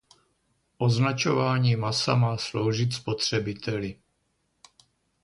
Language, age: Czech, 60-69